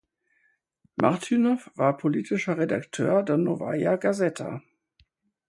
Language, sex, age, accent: German, female, 50-59, Deutschland Deutsch